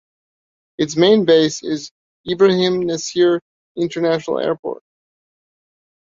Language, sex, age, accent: English, male, 40-49, Canadian English